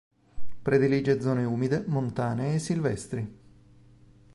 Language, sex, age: Italian, male, 40-49